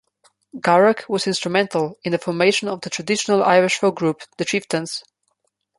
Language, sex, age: English, female, under 19